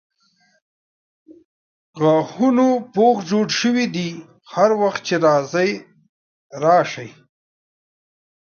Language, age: Pashto, 30-39